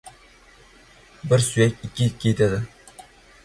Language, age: Uzbek, 19-29